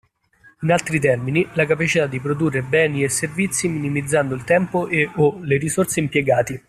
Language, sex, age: Italian, male, 19-29